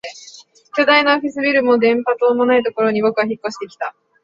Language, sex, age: Japanese, female, 19-29